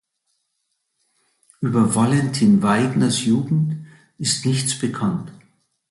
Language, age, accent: German, 70-79, Deutschland Deutsch